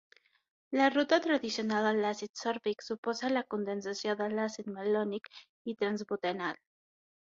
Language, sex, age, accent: Catalan, female, 19-29, central; aprenent (recent, des del castellà)